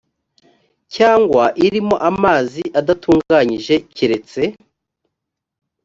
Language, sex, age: Kinyarwanda, male, 30-39